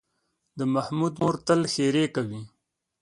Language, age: Pashto, 19-29